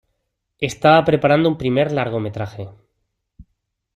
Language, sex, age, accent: Spanish, male, 30-39, España: Sur peninsular (Andalucia, Extremadura, Murcia)